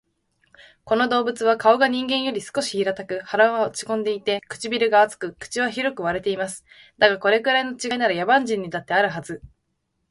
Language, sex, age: Japanese, female, 19-29